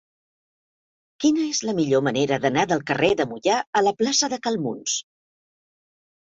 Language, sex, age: Catalan, female, 50-59